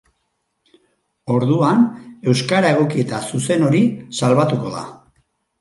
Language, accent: Basque, Erdialdekoa edo Nafarra (Gipuzkoa, Nafarroa)